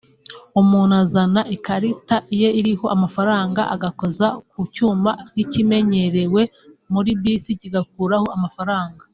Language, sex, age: Kinyarwanda, female, 19-29